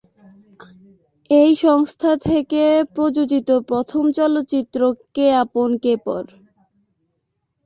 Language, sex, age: Bengali, female, 19-29